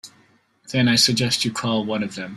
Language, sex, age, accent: English, male, 40-49, Canadian English